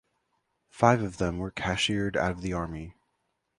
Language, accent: English, United States English